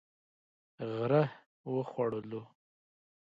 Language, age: Pashto, 30-39